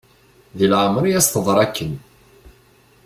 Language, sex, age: Kabyle, male, 30-39